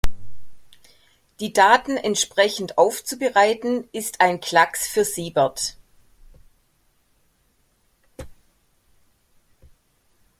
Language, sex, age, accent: German, female, 40-49, Deutschland Deutsch